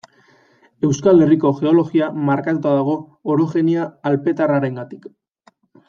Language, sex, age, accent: Basque, male, 19-29, Erdialdekoa edo Nafarra (Gipuzkoa, Nafarroa)